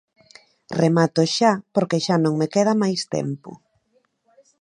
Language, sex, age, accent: Galician, female, 30-39, Normativo (estándar)